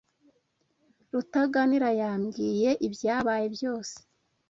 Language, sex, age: Kinyarwanda, female, 19-29